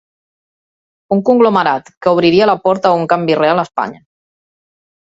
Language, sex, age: Catalan, female, 40-49